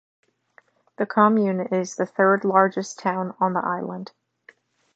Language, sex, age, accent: English, female, 19-29, United States English